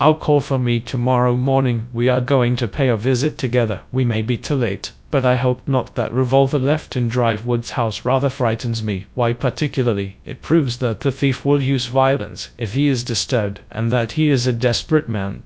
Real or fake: fake